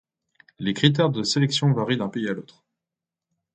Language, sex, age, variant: French, male, 19-29, Français de métropole